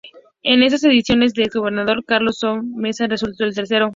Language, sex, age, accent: Spanish, female, under 19, México